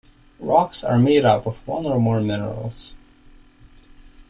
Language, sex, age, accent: English, male, 30-39, Canadian English